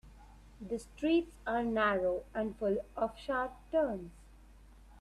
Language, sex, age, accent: English, female, under 19, India and South Asia (India, Pakistan, Sri Lanka)